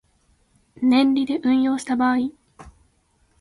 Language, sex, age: Japanese, female, 19-29